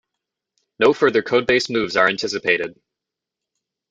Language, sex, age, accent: English, male, 19-29, United States English